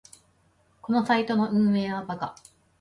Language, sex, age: Japanese, female, 30-39